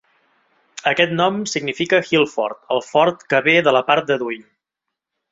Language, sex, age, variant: Catalan, male, 30-39, Central